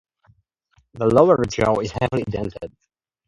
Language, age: English, 19-29